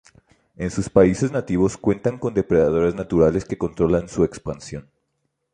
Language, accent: Spanish, México